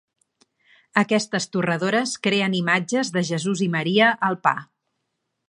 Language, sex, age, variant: Catalan, female, 40-49, Central